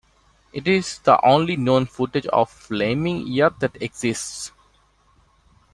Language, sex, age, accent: English, male, 19-29, India and South Asia (India, Pakistan, Sri Lanka)